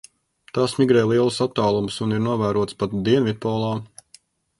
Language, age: Latvian, 40-49